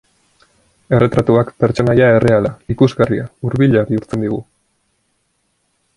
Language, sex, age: Basque, male, 19-29